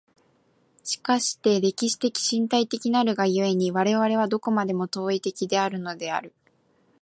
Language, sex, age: Japanese, female, 19-29